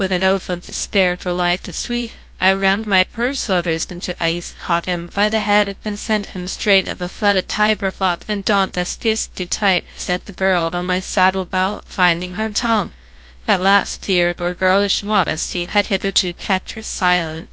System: TTS, GlowTTS